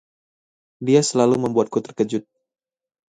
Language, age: Indonesian, 19-29